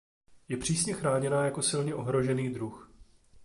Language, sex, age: Czech, male, 30-39